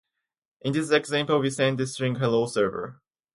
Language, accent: English, United States English